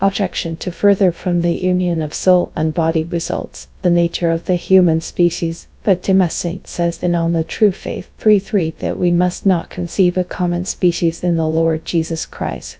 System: TTS, GradTTS